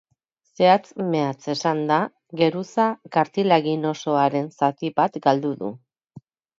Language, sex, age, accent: Basque, female, 40-49, Erdialdekoa edo Nafarra (Gipuzkoa, Nafarroa)